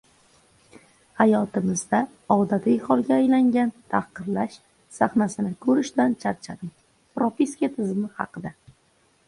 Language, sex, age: Uzbek, male, under 19